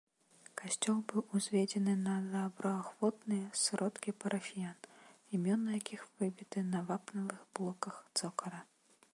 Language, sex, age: Belarusian, female, 19-29